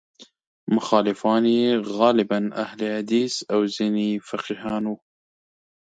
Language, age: Pashto, 30-39